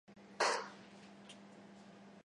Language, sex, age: Japanese, male, 19-29